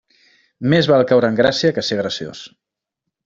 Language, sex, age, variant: Catalan, male, 40-49, Central